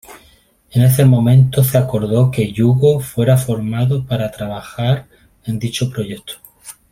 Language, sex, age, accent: Spanish, male, 30-39, España: Sur peninsular (Andalucia, Extremadura, Murcia)